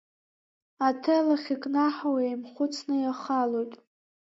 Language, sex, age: Abkhazian, female, under 19